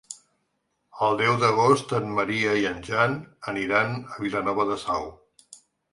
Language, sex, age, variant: Catalan, male, 60-69, Central